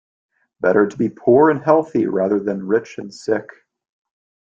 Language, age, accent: English, 19-29, United States English